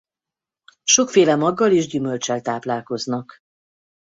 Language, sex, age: Hungarian, female, 50-59